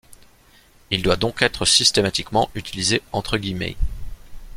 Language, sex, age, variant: French, male, 30-39, Français de métropole